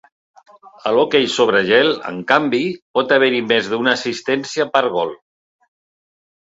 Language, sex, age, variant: Catalan, male, 60-69, Central